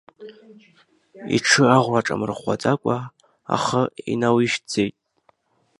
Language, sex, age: Abkhazian, female, 30-39